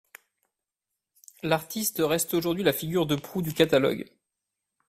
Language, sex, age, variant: French, male, 30-39, Français de métropole